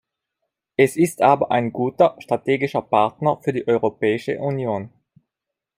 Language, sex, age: German, male, 30-39